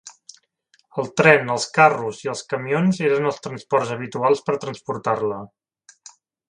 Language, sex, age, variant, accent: Catalan, male, 30-39, Central, central